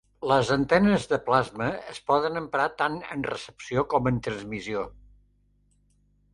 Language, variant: Catalan, Central